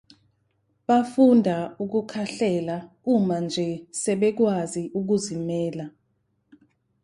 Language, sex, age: Zulu, female, 19-29